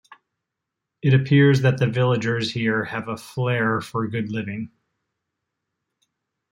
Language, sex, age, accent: English, male, 40-49, United States English